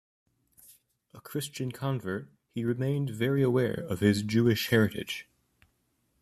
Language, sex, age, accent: English, male, 30-39, United States English